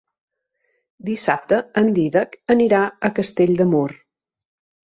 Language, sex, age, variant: Catalan, female, 30-39, Central